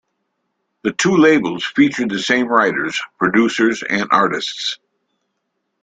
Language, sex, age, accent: English, male, 60-69, United States English